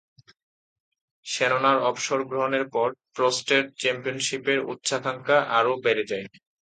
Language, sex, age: Bengali, male, 19-29